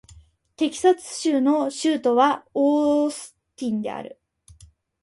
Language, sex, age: Japanese, female, under 19